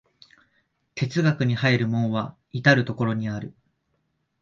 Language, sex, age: Japanese, male, 19-29